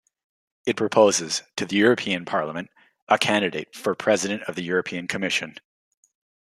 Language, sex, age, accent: English, male, 19-29, Canadian English